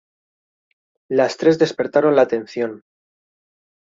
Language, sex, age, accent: Spanish, male, 19-29, España: Centro-Sur peninsular (Madrid, Toledo, Castilla-La Mancha)